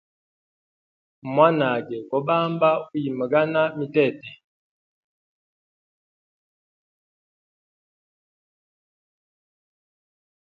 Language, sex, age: Hemba, male, 40-49